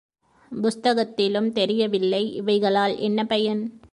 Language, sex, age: Tamil, female, 30-39